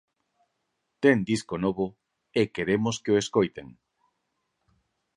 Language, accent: Galician, Normativo (estándar)